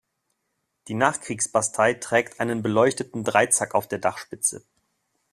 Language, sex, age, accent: German, male, 30-39, Deutschland Deutsch